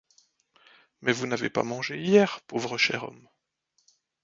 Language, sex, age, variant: French, male, 50-59, Français de métropole